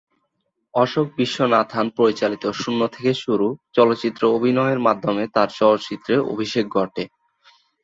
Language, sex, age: Bengali, male, 19-29